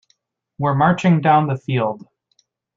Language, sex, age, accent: English, male, 19-29, United States English